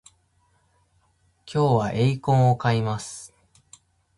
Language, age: Japanese, 19-29